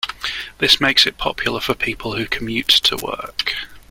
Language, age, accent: English, 19-29, England English